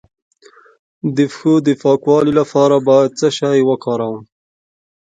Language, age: Pashto, 19-29